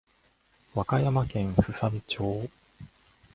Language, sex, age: Japanese, male, 30-39